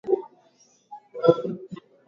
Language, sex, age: Swahili, male, 19-29